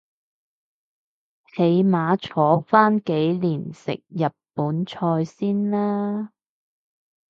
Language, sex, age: Cantonese, female, 30-39